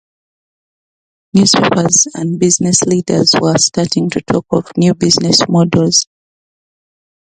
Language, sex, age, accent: English, female, 30-39, Ugandan english